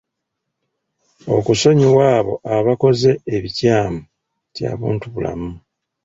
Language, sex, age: Ganda, male, 40-49